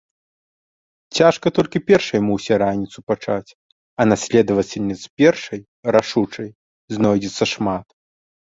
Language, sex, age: Belarusian, male, 19-29